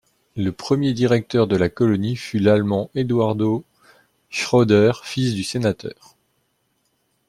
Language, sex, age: French, male, 40-49